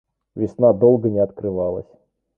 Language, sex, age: Russian, male, 19-29